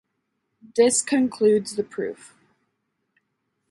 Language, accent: English, United States English